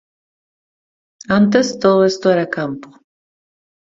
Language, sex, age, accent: Spanish, female, 40-49, América central